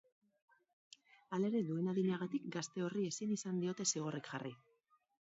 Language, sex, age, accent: Basque, female, 40-49, Mendebalekoa (Araba, Bizkaia, Gipuzkoako mendebaleko herri batzuk)